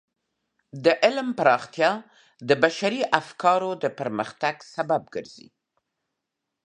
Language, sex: Pashto, female